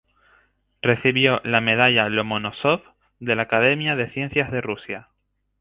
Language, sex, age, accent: Spanish, male, 19-29, España: Islas Canarias